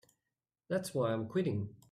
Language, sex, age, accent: English, male, 40-49, Australian English